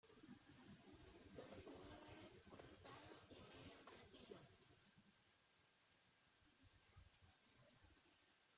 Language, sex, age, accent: Spanish, female, 30-39, Caribe: Cuba, Venezuela, Puerto Rico, República Dominicana, Panamá, Colombia caribeña, México caribeño, Costa del golfo de México